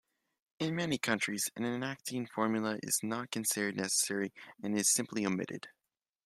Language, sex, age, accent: English, male, 19-29, United States English